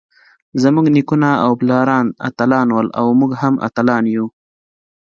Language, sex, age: Pashto, male, 19-29